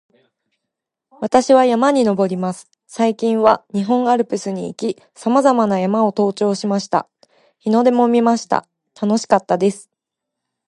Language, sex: Japanese, female